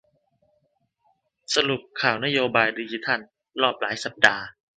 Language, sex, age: Thai, male, 19-29